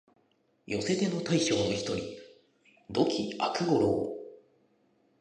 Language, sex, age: Japanese, male, 19-29